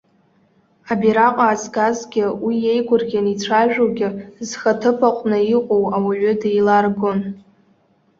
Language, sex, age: Abkhazian, female, under 19